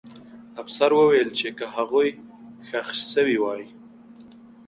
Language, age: Pashto, 19-29